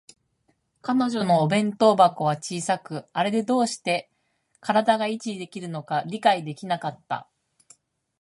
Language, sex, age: Japanese, female, 40-49